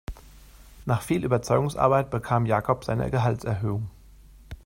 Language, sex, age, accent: German, male, 40-49, Deutschland Deutsch